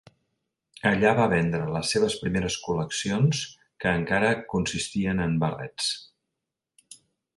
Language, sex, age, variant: Catalan, male, 50-59, Central